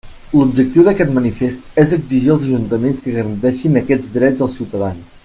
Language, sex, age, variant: Catalan, male, 30-39, Central